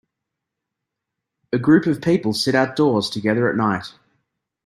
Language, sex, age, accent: English, male, 30-39, Australian English